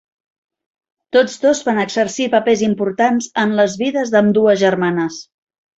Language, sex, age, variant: Catalan, female, 40-49, Central